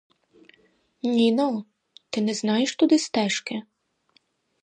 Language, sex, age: Ukrainian, female, 19-29